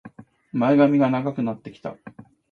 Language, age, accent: Japanese, 50-59, 標準語